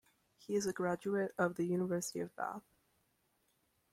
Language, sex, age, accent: English, male, under 19, United States English